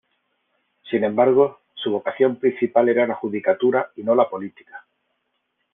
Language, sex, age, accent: Spanish, male, 50-59, España: Sur peninsular (Andalucia, Extremadura, Murcia)